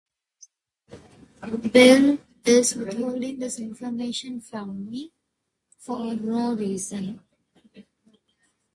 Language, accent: English, United States English